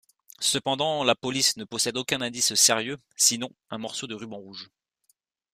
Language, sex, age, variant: French, male, 19-29, Français de métropole